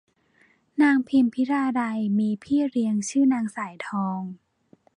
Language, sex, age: Thai, female, 19-29